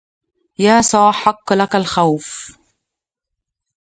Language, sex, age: Arabic, female, 19-29